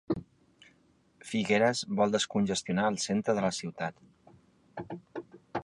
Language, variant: Catalan, Central